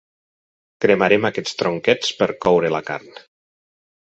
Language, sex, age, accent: Catalan, male, 40-49, occidental